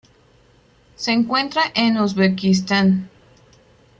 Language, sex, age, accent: Spanish, female, 19-29, México